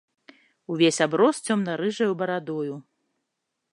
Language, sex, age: Belarusian, female, 30-39